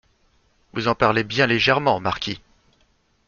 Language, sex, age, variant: French, male, 40-49, Français de métropole